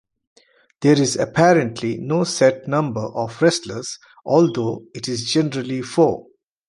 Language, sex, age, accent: English, male, 40-49, India and South Asia (India, Pakistan, Sri Lanka)